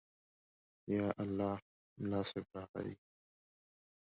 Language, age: Pashto, 19-29